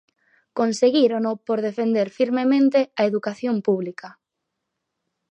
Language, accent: Galician, Oriental (común en zona oriental); Normativo (estándar)